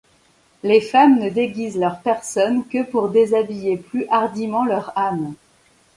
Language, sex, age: French, female, 30-39